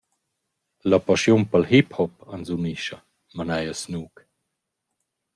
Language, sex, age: Romansh, male, 40-49